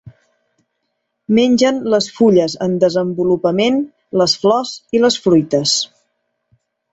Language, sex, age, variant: Catalan, female, 40-49, Central